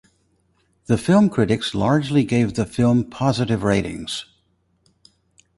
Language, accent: English, United States English